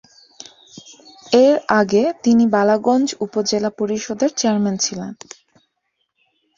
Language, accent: Bengali, Native